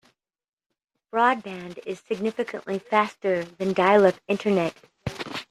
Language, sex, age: English, female, 40-49